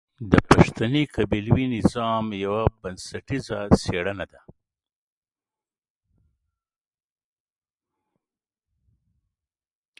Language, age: Pashto, 40-49